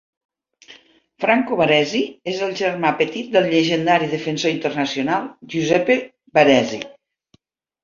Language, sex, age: Catalan, female, 50-59